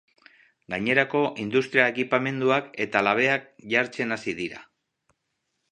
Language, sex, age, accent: Basque, male, 40-49, Mendebalekoa (Araba, Bizkaia, Gipuzkoako mendebaleko herri batzuk)